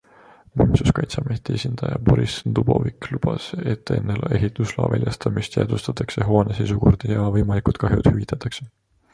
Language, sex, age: Estonian, male, 19-29